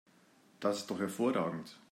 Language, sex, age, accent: German, male, 50-59, Deutschland Deutsch